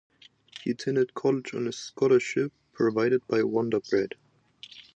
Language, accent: English, German English